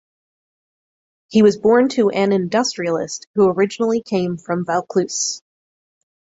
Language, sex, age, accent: English, female, 40-49, United States English